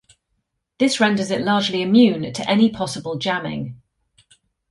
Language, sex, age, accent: English, female, 30-39, England English